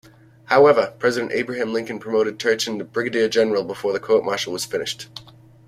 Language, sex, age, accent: English, male, 30-39, United States English